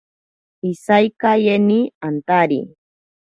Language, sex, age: Ashéninka Perené, female, 30-39